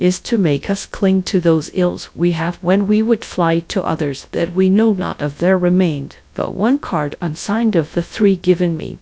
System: TTS, GradTTS